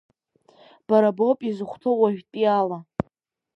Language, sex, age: Abkhazian, female, under 19